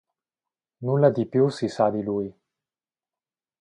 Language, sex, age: Italian, male, 19-29